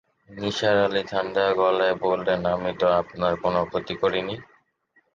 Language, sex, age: Bengali, male, 19-29